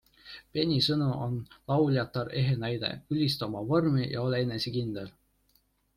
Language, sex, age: Estonian, male, 19-29